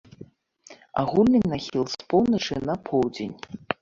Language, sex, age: Belarusian, female, 40-49